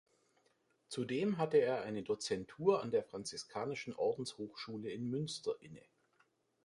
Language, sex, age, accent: German, male, 30-39, Deutschland Deutsch